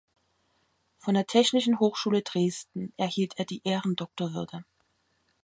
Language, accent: German, Deutschland Deutsch